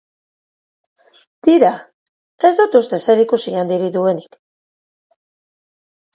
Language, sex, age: Basque, female, 50-59